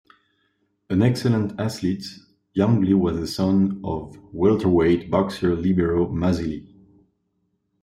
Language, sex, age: English, male, 19-29